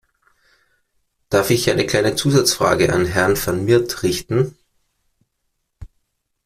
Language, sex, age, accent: German, male, 30-39, Österreichisches Deutsch